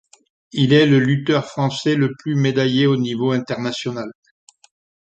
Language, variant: French, Français de métropole